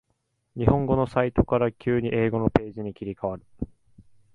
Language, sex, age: Japanese, male, 19-29